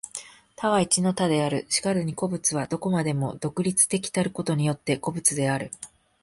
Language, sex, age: Japanese, female, 40-49